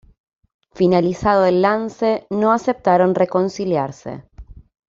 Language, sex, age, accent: Spanish, female, 30-39, Rioplatense: Argentina, Uruguay, este de Bolivia, Paraguay